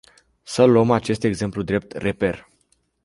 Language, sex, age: Romanian, male, 19-29